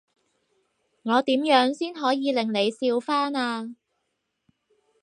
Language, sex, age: Cantonese, female, 19-29